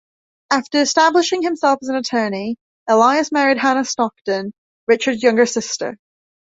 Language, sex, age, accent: English, female, 19-29, England English